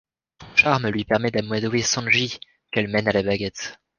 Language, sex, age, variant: French, male, 19-29, Français de métropole